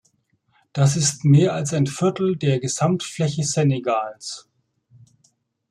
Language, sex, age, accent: German, male, 40-49, Deutschland Deutsch